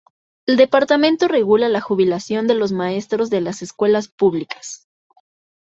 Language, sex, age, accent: Spanish, female, 19-29, México